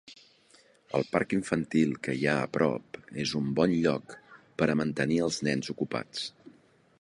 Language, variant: Catalan, Central